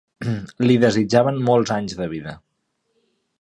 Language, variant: Catalan, Central